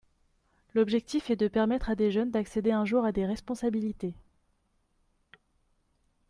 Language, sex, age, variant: French, female, 19-29, Français de métropole